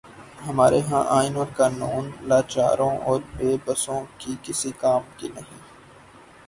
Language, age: Urdu, 19-29